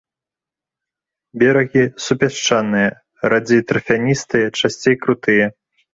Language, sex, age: Belarusian, male, 30-39